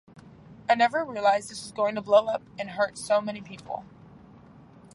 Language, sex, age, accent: English, female, under 19, United States English